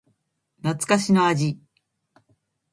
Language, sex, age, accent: Japanese, female, 50-59, 標準語; 東京